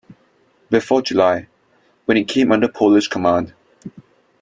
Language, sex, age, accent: English, male, 19-29, Singaporean English